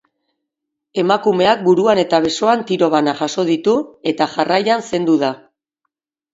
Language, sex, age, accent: Basque, female, 40-49, Mendebalekoa (Araba, Bizkaia, Gipuzkoako mendebaleko herri batzuk)